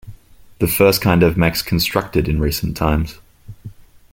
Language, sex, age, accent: English, male, 19-29, Australian English